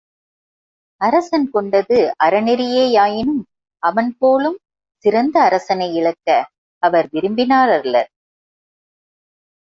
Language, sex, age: Tamil, female, 50-59